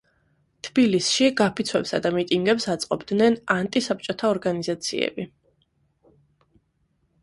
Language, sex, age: Georgian, female, 19-29